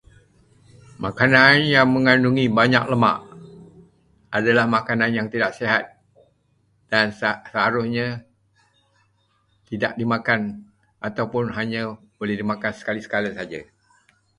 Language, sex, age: Malay, male, 70-79